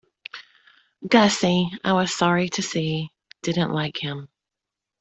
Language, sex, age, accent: English, female, 40-49, United States English